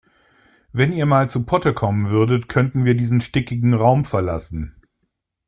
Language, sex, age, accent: German, male, 50-59, Deutschland Deutsch